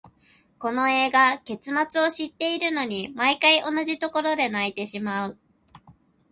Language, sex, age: Japanese, female, 19-29